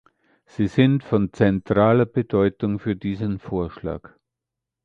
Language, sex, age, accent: German, male, 60-69, Österreichisches Deutsch